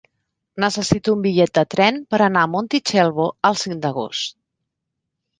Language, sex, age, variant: Catalan, female, 40-49, Central